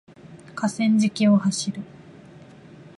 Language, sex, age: Japanese, female, 19-29